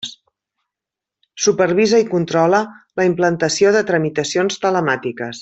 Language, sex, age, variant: Catalan, female, 50-59, Central